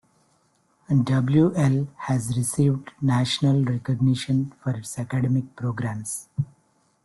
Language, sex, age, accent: English, male, 50-59, India and South Asia (India, Pakistan, Sri Lanka)